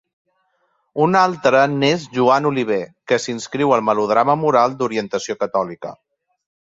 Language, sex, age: Catalan, male, 40-49